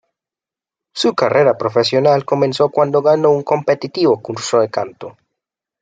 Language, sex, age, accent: Spanish, male, 19-29, Andino-Pacífico: Colombia, Perú, Ecuador, oeste de Bolivia y Venezuela andina